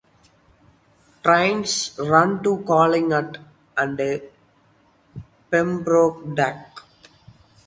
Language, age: English, 19-29